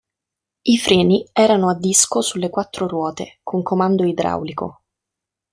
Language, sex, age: Italian, female, 19-29